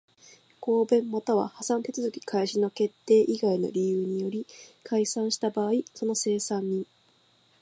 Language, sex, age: Japanese, female, 19-29